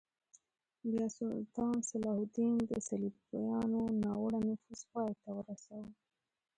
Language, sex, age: Pashto, female, 19-29